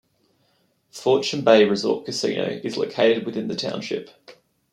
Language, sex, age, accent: English, male, 19-29, Australian English